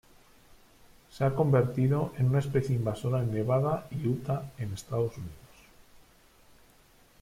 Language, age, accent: Spanish, 40-49, España: Centro-Sur peninsular (Madrid, Toledo, Castilla-La Mancha)